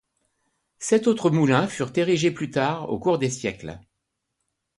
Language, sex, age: French, male, 60-69